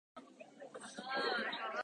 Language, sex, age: Japanese, female, 19-29